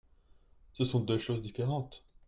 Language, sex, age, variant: French, male, 30-39, Français de métropole